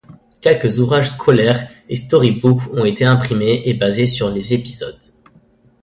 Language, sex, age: French, male, under 19